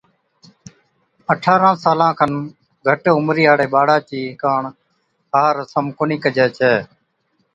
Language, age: Od, 40-49